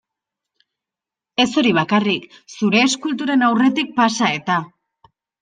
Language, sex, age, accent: Basque, female, 19-29, Erdialdekoa edo Nafarra (Gipuzkoa, Nafarroa)